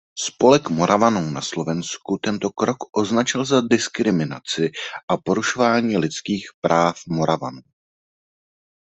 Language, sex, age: Czech, male, 30-39